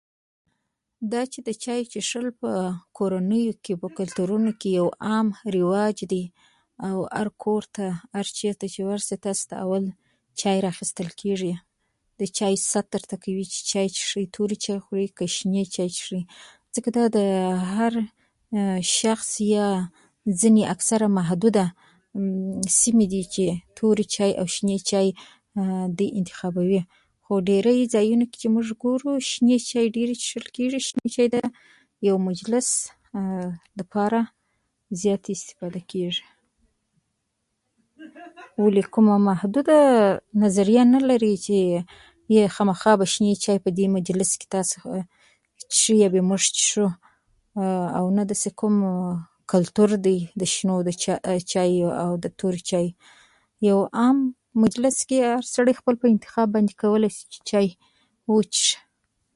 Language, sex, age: Pashto, female, 19-29